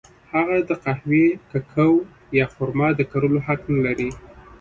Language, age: Pashto, 30-39